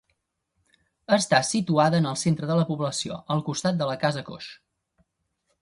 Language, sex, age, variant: Catalan, male, 19-29, Central